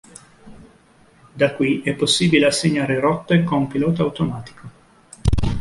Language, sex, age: Italian, male, 50-59